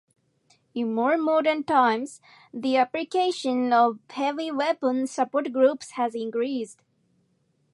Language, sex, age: English, female, 19-29